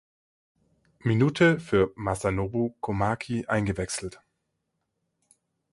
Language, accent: German, Deutschland Deutsch